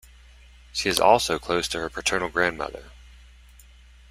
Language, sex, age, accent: English, male, 40-49, United States English